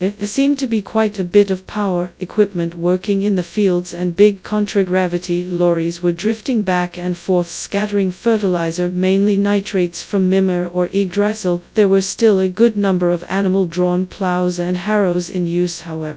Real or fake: fake